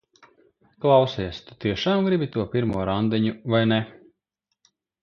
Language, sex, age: Latvian, male, 30-39